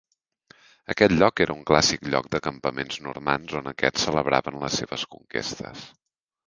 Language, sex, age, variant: Catalan, male, 30-39, Central